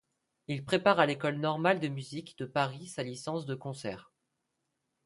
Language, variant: French, Français de métropole